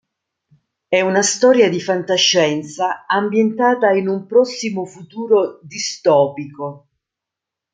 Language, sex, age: Italian, female, 50-59